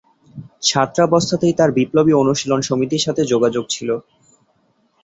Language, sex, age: Bengali, male, 19-29